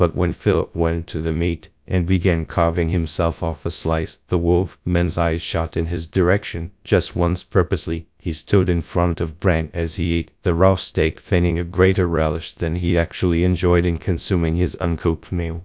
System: TTS, GradTTS